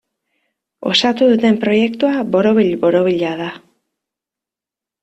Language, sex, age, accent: Basque, female, 19-29, Mendebalekoa (Araba, Bizkaia, Gipuzkoako mendebaleko herri batzuk)